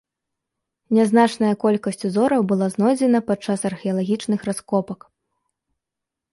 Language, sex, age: Belarusian, female, 19-29